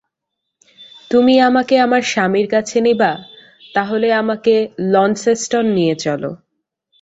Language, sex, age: Bengali, female, 19-29